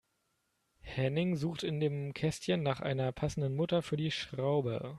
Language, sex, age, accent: German, male, 19-29, Deutschland Deutsch